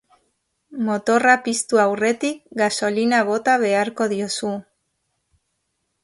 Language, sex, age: Basque, female, 40-49